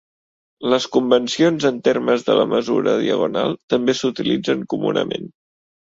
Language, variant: Catalan, Central